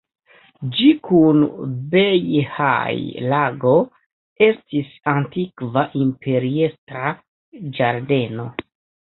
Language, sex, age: Esperanto, male, 30-39